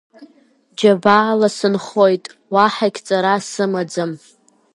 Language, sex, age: Abkhazian, female, under 19